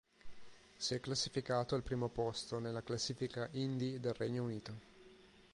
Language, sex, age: Italian, male, 30-39